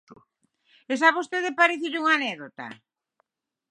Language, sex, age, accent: Galician, male, 19-29, Central (gheada)